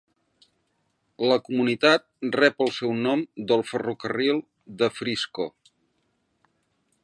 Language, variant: Catalan, Central